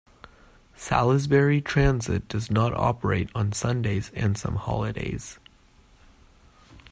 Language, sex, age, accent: English, male, under 19, United States English